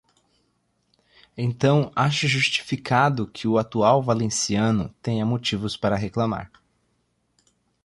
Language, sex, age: Portuguese, male, 19-29